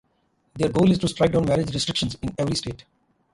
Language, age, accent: English, 60-69, India and South Asia (India, Pakistan, Sri Lanka)